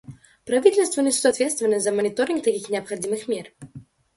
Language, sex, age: Russian, female, under 19